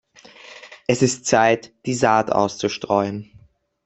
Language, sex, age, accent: German, male, under 19, Österreichisches Deutsch